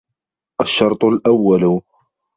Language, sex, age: Arabic, male, 30-39